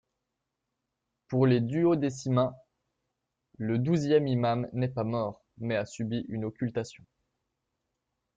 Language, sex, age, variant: French, male, 19-29, Français de métropole